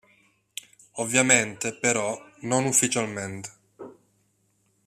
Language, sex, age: Italian, male, 19-29